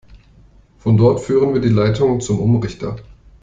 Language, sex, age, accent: German, male, 30-39, Deutschland Deutsch